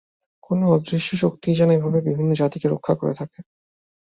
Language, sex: Bengali, male